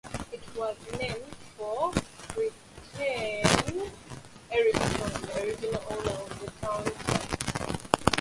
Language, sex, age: English, female, 19-29